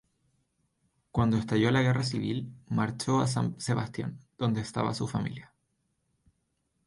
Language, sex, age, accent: Spanish, male, 19-29, Chileno: Chile, Cuyo